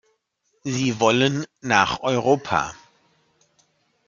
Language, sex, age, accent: German, male, 50-59, Deutschland Deutsch